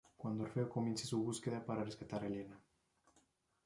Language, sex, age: Spanish, male, 19-29